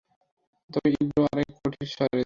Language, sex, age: Bengali, male, 19-29